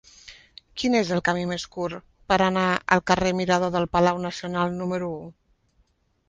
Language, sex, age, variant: Catalan, female, 50-59, Central